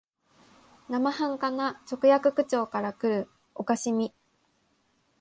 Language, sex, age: Japanese, female, 19-29